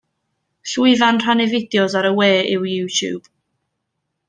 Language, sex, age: Welsh, female, 19-29